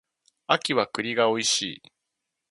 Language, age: Japanese, 30-39